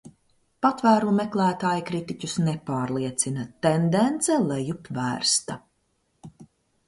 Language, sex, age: Latvian, female, 40-49